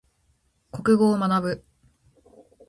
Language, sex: Japanese, female